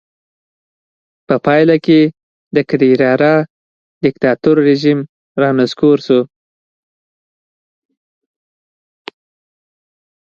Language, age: Pashto, under 19